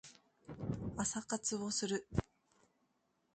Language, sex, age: Japanese, female, 30-39